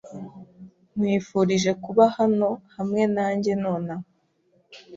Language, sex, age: Kinyarwanda, female, 19-29